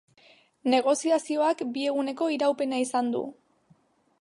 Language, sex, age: Basque, female, 19-29